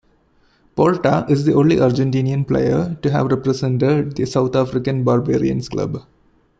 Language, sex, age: English, male, 19-29